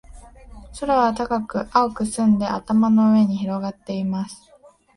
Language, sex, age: Japanese, female, 19-29